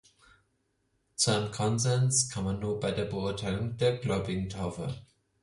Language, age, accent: German, 30-39, Deutschland Deutsch